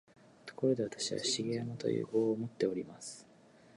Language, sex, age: Japanese, male, 19-29